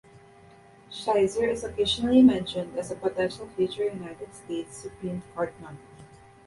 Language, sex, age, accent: English, female, 19-29, Filipino